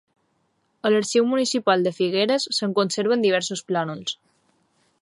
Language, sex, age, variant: Catalan, female, 19-29, Balear